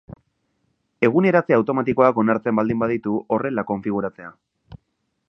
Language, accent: Basque, Mendebalekoa (Araba, Bizkaia, Gipuzkoako mendebaleko herri batzuk)